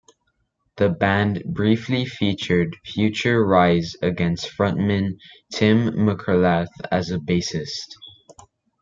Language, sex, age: English, male, under 19